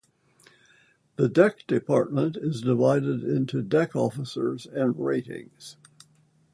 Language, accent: English, United States English